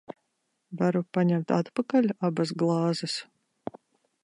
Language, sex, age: Latvian, female, 30-39